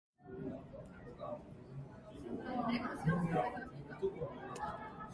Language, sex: English, female